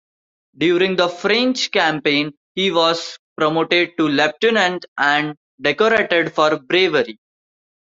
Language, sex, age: English, male, 19-29